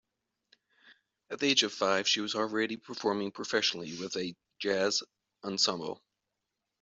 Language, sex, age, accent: English, male, 40-49, United States English